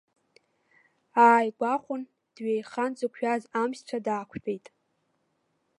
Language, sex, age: Abkhazian, female, under 19